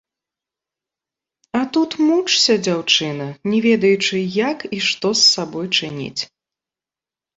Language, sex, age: Belarusian, female, 30-39